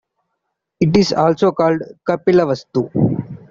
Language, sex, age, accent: English, male, 19-29, India and South Asia (India, Pakistan, Sri Lanka)